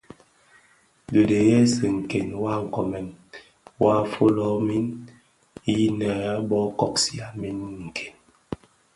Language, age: Bafia, 19-29